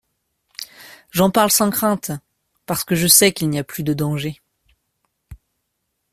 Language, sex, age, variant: French, male, 19-29, Français de métropole